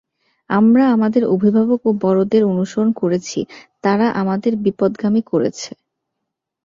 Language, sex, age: Bengali, female, 19-29